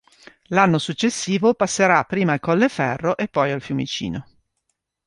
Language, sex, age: Italian, female, 50-59